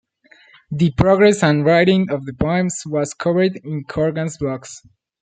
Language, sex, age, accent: English, male, under 19, United States English